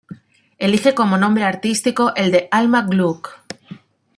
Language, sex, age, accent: Spanish, female, 40-49, España: Islas Canarias